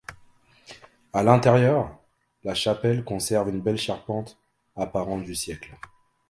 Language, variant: French, Français de métropole